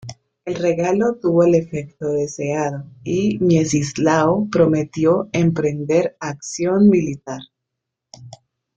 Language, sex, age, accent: Spanish, female, 30-39, Caribe: Cuba, Venezuela, Puerto Rico, República Dominicana, Panamá, Colombia caribeña, México caribeño, Costa del golfo de México